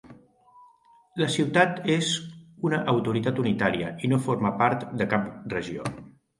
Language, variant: Catalan, Central